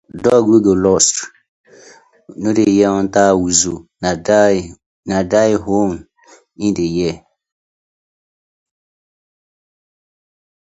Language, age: Nigerian Pidgin, 19-29